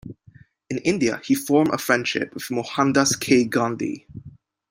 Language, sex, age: English, male, 30-39